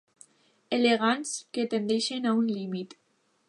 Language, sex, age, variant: Catalan, female, under 19, Alacantí